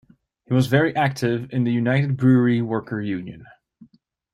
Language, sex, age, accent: English, male, 30-39, United States English